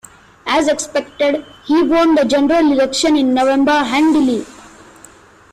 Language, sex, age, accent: English, male, 30-39, United States English